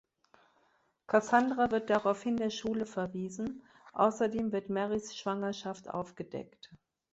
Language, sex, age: German, female, 60-69